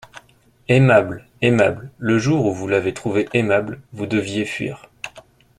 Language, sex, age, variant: French, male, 30-39, Français de métropole